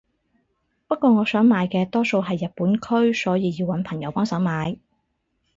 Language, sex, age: Cantonese, female, 30-39